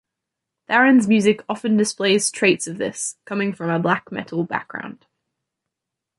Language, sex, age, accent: English, female, 19-29, Australian English